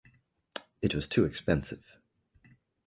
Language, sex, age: English, male, 30-39